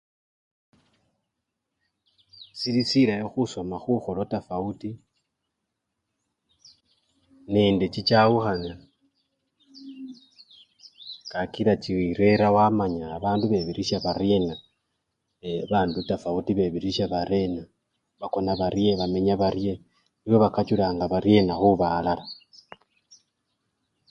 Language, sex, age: Luyia, male, 19-29